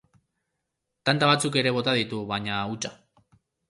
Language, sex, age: Basque, male, 19-29